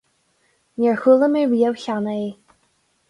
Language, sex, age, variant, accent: Irish, female, 19-29, Gaeilge Uladh, Cainteoir líofa, ní ó dhúchas